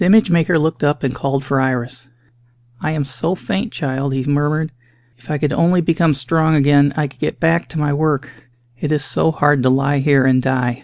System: none